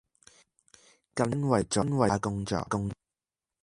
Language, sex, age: Cantonese, male, under 19